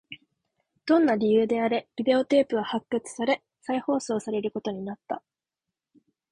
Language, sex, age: Japanese, female, under 19